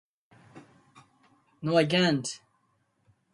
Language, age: English, 19-29